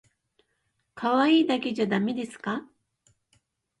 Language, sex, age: Japanese, female, 60-69